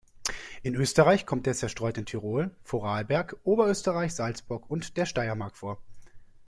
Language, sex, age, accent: German, male, 19-29, Deutschland Deutsch